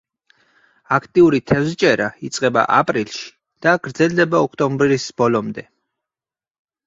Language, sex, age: Georgian, male, 30-39